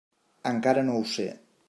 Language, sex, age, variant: Catalan, male, 40-49, Nord-Occidental